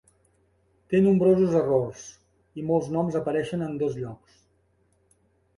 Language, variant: Catalan, Central